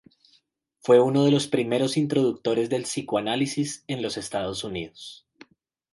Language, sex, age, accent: Spanish, male, 30-39, Andino-Pacífico: Colombia, Perú, Ecuador, oeste de Bolivia y Venezuela andina